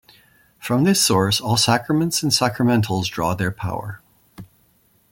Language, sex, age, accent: English, male, 50-59, Canadian English